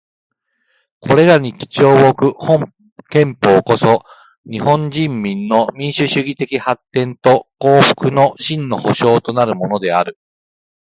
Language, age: Japanese, 50-59